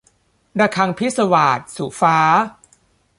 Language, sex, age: Thai, male, under 19